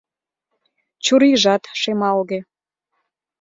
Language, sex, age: Mari, female, 19-29